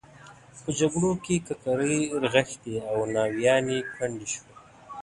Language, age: Pashto, 19-29